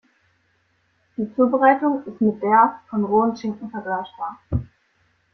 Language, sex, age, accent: German, female, under 19, Deutschland Deutsch